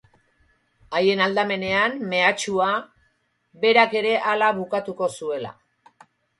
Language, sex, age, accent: Basque, female, 40-49, Erdialdekoa edo Nafarra (Gipuzkoa, Nafarroa)